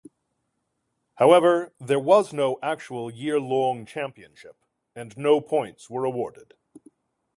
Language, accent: English, United States English